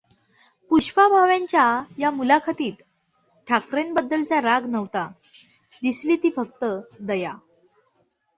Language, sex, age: Marathi, female, 19-29